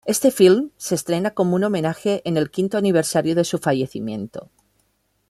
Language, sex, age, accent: Spanish, female, 50-59, España: Norte peninsular (Asturias, Castilla y León, Cantabria, País Vasco, Navarra, Aragón, La Rioja, Guadalajara, Cuenca)